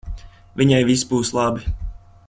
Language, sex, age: Latvian, male, 19-29